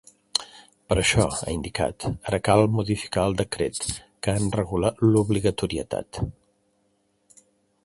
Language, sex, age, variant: Catalan, male, 60-69, Central